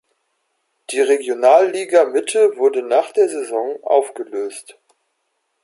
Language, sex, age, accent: German, male, 19-29, Deutschland Deutsch